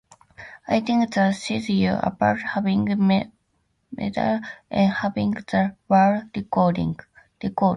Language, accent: English, United States English